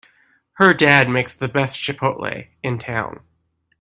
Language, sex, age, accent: English, male, 19-29, United States English